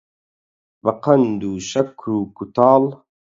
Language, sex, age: Central Kurdish, male, 30-39